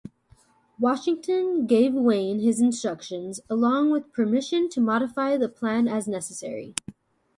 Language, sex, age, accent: English, female, 19-29, United States English